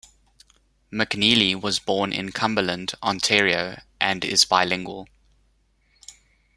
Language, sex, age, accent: English, male, 30-39, Southern African (South Africa, Zimbabwe, Namibia)